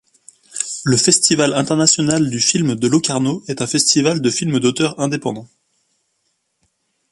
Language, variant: French, Français de métropole